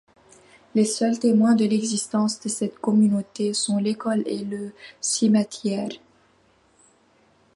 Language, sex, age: French, female, 19-29